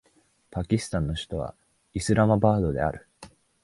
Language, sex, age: Japanese, male, 19-29